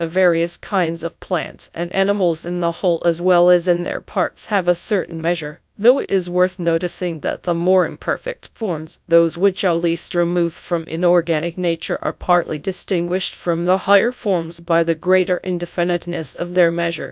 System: TTS, GradTTS